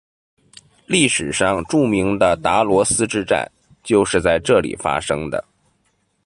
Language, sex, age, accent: Chinese, male, 19-29, 出生地：北京市